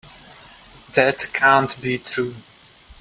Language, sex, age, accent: English, male, 30-39, United States English